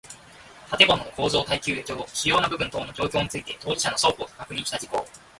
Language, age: Japanese, 19-29